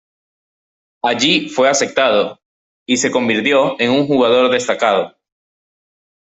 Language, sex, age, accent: Spanish, male, 19-29, Andino-Pacífico: Colombia, Perú, Ecuador, oeste de Bolivia y Venezuela andina